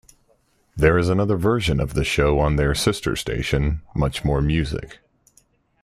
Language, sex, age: English, male, 30-39